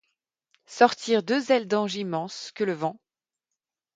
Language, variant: French, Français de métropole